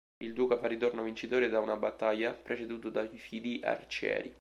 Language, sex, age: Italian, male, 19-29